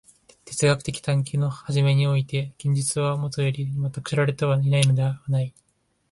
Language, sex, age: Japanese, male, 19-29